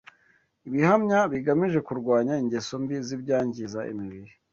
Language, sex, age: Kinyarwanda, male, 19-29